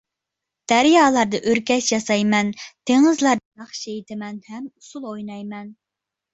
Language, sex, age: Uyghur, female, 19-29